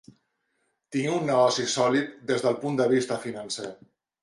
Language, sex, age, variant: Catalan, male, 50-59, Central